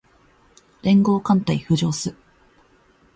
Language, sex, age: Japanese, female, 19-29